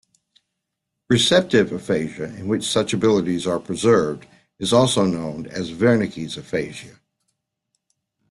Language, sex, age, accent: English, male, 60-69, United States English